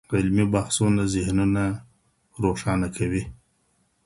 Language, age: Pashto, 40-49